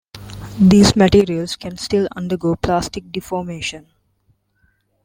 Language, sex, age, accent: English, female, 19-29, India and South Asia (India, Pakistan, Sri Lanka)